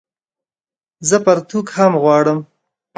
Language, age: Pashto, 19-29